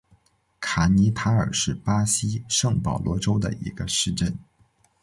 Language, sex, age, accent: Chinese, male, under 19, 出生地：黑龙江省